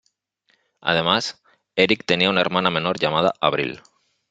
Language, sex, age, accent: Spanish, male, 30-39, España: Norte peninsular (Asturias, Castilla y León, Cantabria, País Vasco, Navarra, Aragón, La Rioja, Guadalajara, Cuenca)